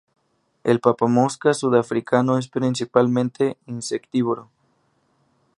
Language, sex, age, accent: Spanish, male, 19-29, México